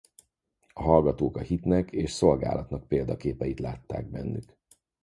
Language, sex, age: Hungarian, male, 40-49